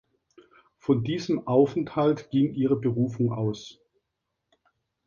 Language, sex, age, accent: German, male, 50-59, Deutschland Deutsch; Süddeutsch